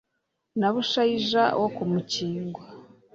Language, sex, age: Kinyarwanda, female, 30-39